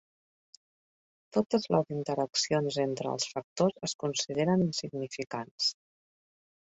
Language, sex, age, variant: Catalan, female, 40-49, Central